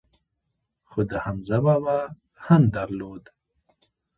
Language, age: Pashto, 30-39